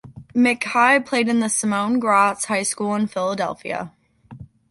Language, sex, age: English, female, under 19